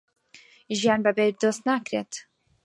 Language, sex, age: Central Kurdish, female, 19-29